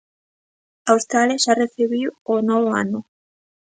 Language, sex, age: Galician, female, 19-29